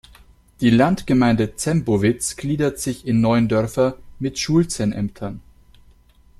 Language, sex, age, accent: German, male, 19-29, Deutschland Deutsch